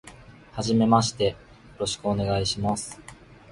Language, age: Japanese, 19-29